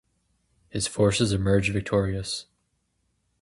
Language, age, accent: English, 19-29, Canadian English